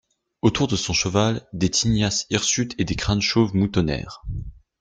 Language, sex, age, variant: French, male, 19-29, Français de métropole